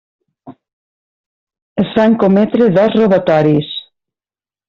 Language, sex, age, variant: Catalan, female, 50-59, Septentrional